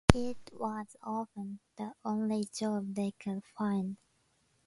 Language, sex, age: English, female, 19-29